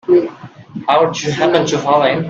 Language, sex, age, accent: English, male, 19-29, India and South Asia (India, Pakistan, Sri Lanka)